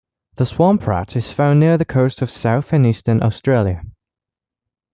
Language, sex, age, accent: English, male, 19-29, England English